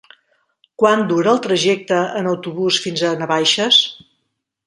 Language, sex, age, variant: Catalan, female, 40-49, Central